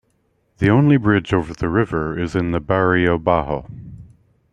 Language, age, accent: English, 40-49, United States English